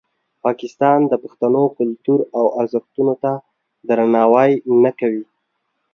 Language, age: Pashto, 30-39